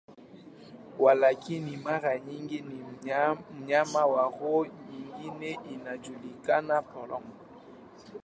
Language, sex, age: Swahili, male, 19-29